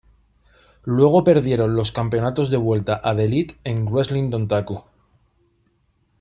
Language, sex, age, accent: Spanish, male, 30-39, España: Norte peninsular (Asturias, Castilla y León, Cantabria, País Vasco, Navarra, Aragón, La Rioja, Guadalajara, Cuenca)